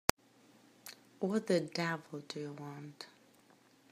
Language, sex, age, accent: English, female, 19-29, United States English